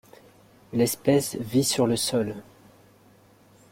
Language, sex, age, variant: French, male, 30-39, Français de métropole